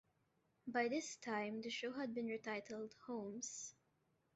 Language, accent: English, Filipino